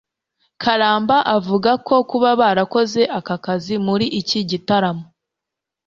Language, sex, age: Kinyarwanda, female, 19-29